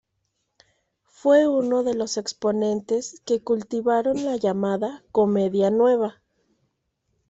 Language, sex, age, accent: Spanish, female, 19-29, México